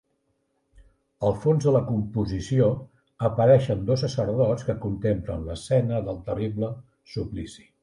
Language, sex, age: Catalan, male, 60-69